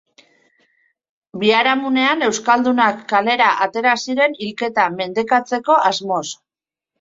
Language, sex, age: Basque, female, 40-49